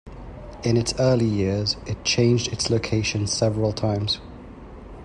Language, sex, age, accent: English, male, 19-29, England English